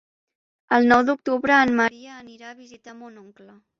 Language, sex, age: Catalan, female, under 19